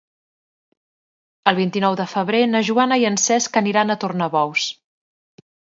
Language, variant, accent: Catalan, Central, central